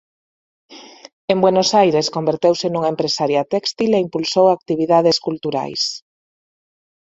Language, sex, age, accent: Galician, female, 30-39, Normativo (estándar)